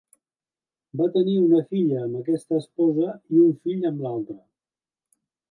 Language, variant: Catalan, Central